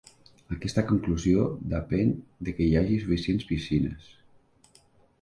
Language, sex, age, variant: Catalan, male, 40-49, Central